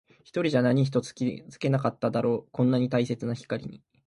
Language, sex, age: Japanese, male, 19-29